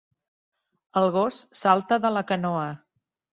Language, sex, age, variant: Catalan, female, 60-69, Central